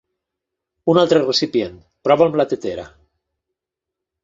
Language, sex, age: Catalan, male, 50-59